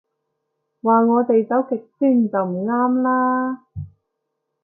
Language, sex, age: Cantonese, female, 19-29